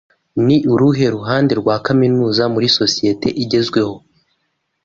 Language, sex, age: Kinyarwanda, male, 30-39